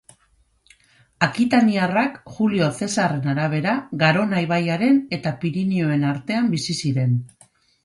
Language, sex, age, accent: Basque, female, 40-49, Mendebalekoa (Araba, Bizkaia, Gipuzkoako mendebaleko herri batzuk)